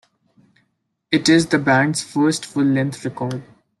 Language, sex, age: English, male, under 19